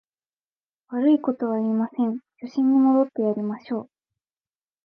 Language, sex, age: Japanese, female, 19-29